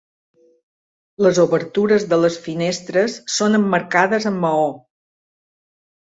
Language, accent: Catalan, mallorquí